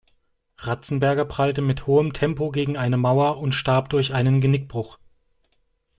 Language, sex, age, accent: German, male, 30-39, Deutschland Deutsch